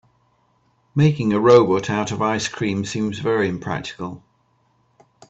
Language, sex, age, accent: English, male, 60-69, England English